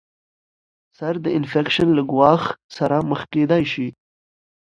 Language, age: Pashto, under 19